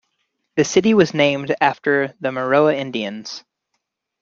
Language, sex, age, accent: English, male, 30-39, United States English